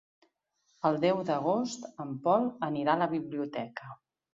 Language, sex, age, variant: Catalan, female, 50-59, Central